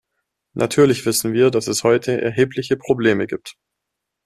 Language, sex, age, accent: German, male, 19-29, Deutschland Deutsch